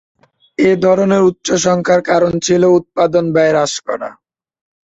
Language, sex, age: Bengali, male, 19-29